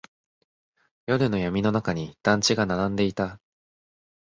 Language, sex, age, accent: Japanese, male, under 19, 標準語